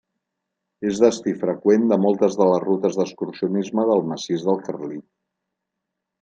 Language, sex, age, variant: Catalan, male, 60-69, Central